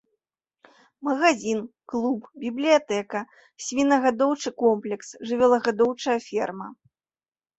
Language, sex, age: Belarusian, female, 30-39